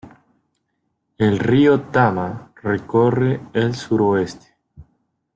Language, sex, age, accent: Spanish, male, 19-29, América central